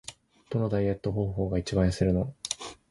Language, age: Japanese, 19-29